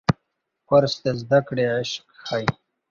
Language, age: Pashto, 19-29